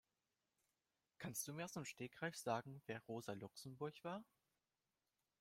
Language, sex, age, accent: German, male, 19-29, Deutschland Deutsch